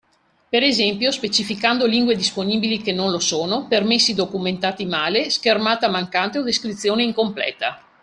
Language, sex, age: Italian, female, 50-59